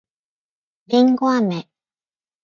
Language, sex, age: Japanese, female, 50-59